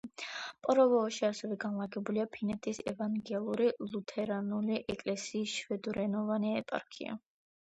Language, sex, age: Georgian, female, under 19